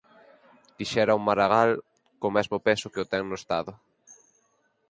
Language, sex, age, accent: Galician, male, 19-29, Normativo (estándar)